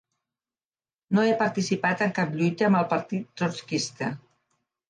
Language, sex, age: Catalan, female, 50-59